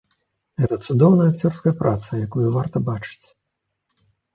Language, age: Belarusian, 40-49